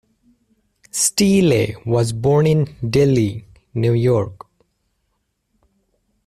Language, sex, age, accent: English, male, 19-29, United States English